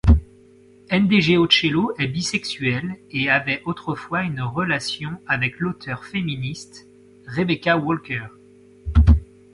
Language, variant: French, Français de métropole